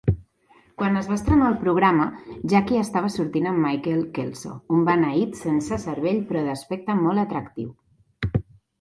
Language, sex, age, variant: Catalan, female, 30-39, Central